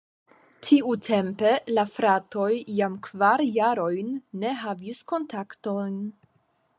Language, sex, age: Esperanto, female, 19-29